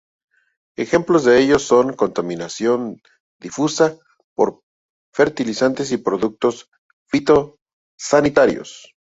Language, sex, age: Spanish, male, 50-59